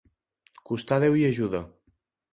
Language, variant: Catalan, Central